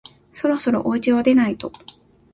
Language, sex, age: Japanese, female, 19-29